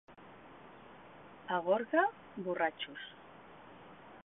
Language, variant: Catalan, Central